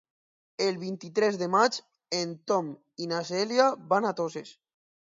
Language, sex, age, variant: Catalan, male, under 19, Alacantí